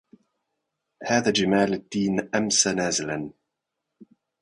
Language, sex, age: Arabic, male, 30-39